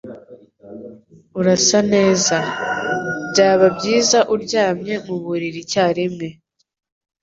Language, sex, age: Kinyarwanda, female, 19-29